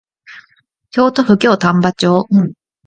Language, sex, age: Japanese, female, under 19